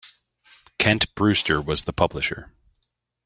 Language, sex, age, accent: English, male, 30-39, United States English